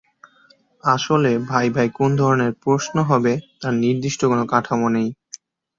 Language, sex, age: Bengali, male, 19-29